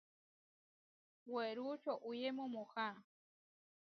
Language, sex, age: Huarijio, female, 19-29